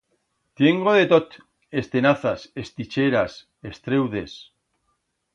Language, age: Aragonese, 50-59